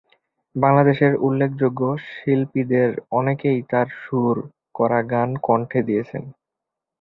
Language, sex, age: Bengali, male, 19-29